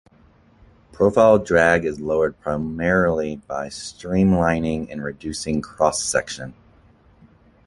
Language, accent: English, United States English